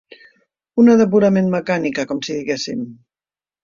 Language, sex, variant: Catalan, female, Central